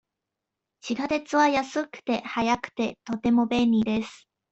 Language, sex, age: Japanese, female, 19-29